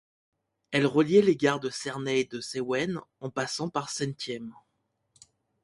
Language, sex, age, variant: French, male, 19-29, Français de métropole